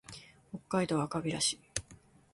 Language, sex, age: Japanese, female, 19-29